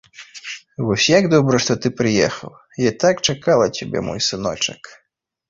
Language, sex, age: Belarusian, male, 19-29